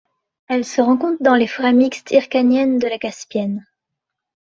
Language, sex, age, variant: French, female, 19-29, Français de métropole